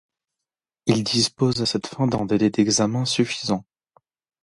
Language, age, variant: French, under 19, Français de métropole